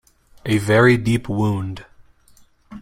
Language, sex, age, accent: English, male, 19-29, United States English